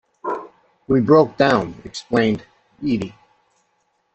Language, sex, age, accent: English, male, 60-69, United States English